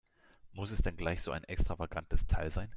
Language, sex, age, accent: German, male, 30-39, Deutschland Deutsch